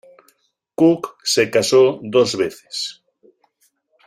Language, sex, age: Spanish, male, 50-59